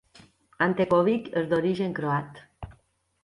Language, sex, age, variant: Catalan, female, 50-59, Balear